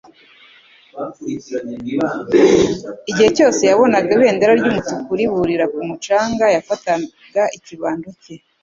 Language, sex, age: Kinyarwanda, female, 50-59